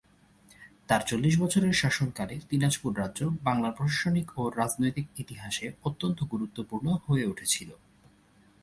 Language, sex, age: Bengali, male, 19-29